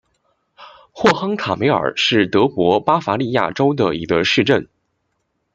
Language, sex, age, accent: Chinese, male, 19-29, 出生地：山东省